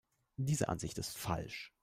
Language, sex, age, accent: German, male, 19-29, Deutschland Deutsch